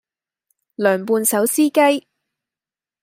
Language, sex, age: Cantonese, female, 19-29